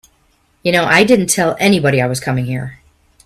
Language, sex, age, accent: English, female, 50-59, United States English